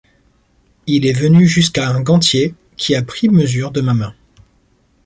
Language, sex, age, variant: French, male, 30-39, Français de métropole